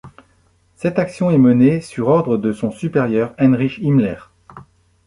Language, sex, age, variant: French, male, 50-59, Français de métropole